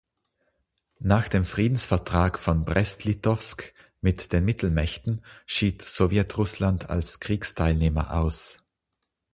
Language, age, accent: German, 40-49, Österreichisches Deutsch